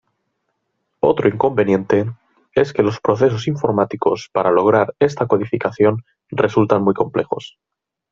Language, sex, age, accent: Spanish, male, 30-39, España: Centro-Sur peninsular (Madrid, Toledo, Castilla-La Mancha)